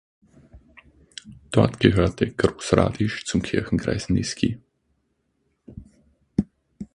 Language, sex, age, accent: German, male, 19-29, Österreichisches Deutsch